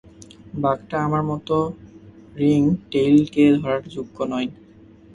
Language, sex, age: Bengali, male, 19-29